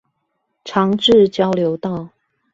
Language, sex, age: Chinese, female, 50-59